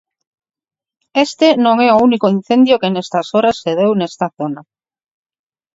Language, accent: Galician, Normativo (estándar)